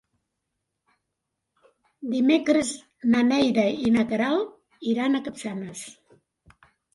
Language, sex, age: Catalan, female, 90+